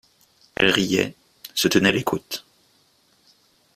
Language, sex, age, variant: French, male, 40-49, Français de métropole